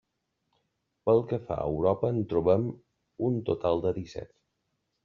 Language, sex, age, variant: Catalan, male, 40-49, Balear